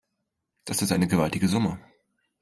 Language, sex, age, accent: German, male, under 19, Deutschland Deutsch